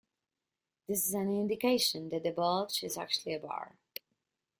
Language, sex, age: English, female, 40-49